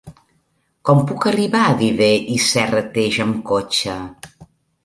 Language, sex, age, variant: Catalan, female, 40-49, Balear